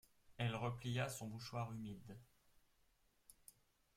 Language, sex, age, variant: French, male, 30-39, Français de métropole